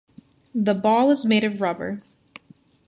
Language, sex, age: English, female, 19-29